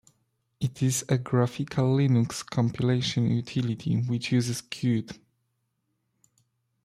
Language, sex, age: English, male, 19-29